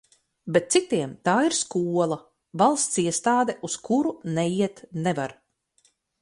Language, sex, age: Latvian, female, 50-59